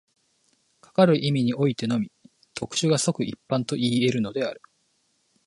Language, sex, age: Japanese, male, 30-39